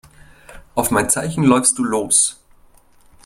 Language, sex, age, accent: German, male, 30-39, Deutschland Deutsch